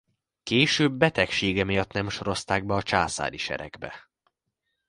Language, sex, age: Hungarian, male, under 19